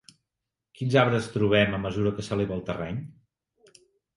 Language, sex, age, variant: Catalan, male, 50-59, Central